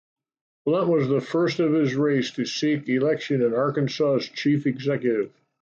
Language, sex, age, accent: English, male, 80-89, United States English